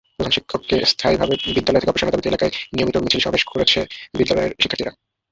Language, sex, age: Bengali, male, 19-29